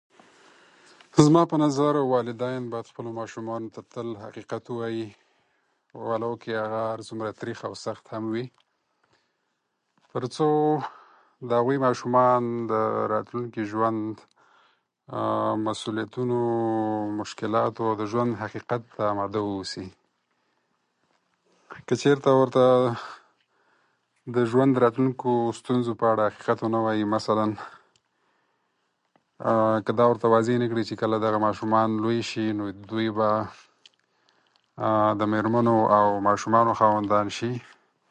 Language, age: Pashto, 19-29